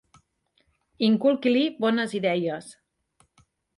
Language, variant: Catalan, Nord-Occidental